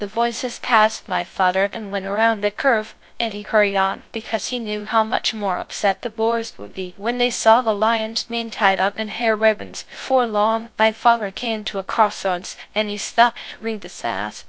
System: TTS, GlowTTS